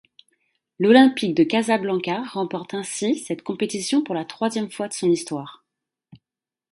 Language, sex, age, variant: French, female, 30-39, Français de métropole